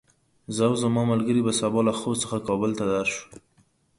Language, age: Pashto, 19-29